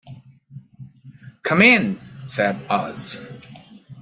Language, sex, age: English, male, 40-49